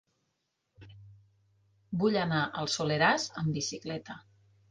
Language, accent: Catalan, Lleidatà